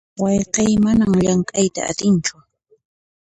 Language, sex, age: Puno Quechua, female, 30-39